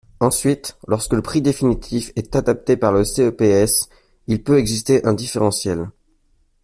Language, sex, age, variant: French, male, 19-29, Français de métropole